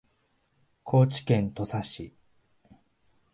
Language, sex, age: Japanese, male, 19-29